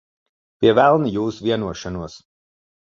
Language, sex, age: Latvian, male, 30-39